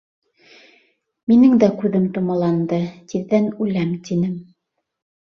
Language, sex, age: Bashkir, female, 30-39